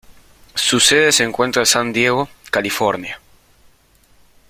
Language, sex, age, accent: Spanish, male, under 19, Rioplatense: Argentina, Uruguay, este de Bolivia, Paraguay